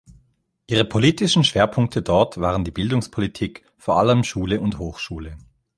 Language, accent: German, Schweizerdeutsch